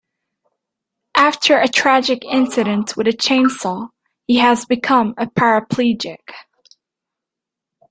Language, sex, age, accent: English, female, 19-29, United States English